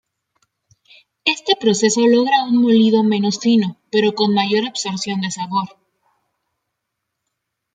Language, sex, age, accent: Spanish, female, 19-29, México